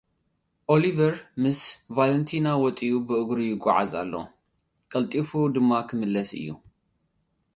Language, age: Tigrinya, 19-29